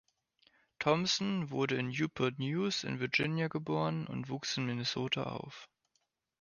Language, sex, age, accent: German, male, 19-29, Deutschland Deutsch